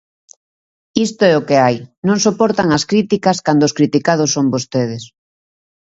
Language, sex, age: Galician, female, 40-49